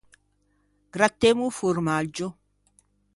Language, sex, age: Ligurian, female, 60-69